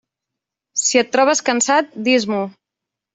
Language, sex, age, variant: Catalan, female, 19-29, Central